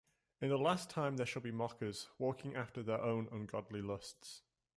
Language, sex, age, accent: English, male, 19-29, England English